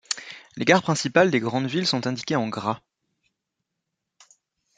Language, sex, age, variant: French, male, 30-39, Français de métropole